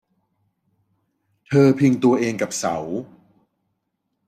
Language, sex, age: Thai, male, 30-39